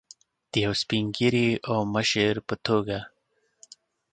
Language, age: Pashto, 30-39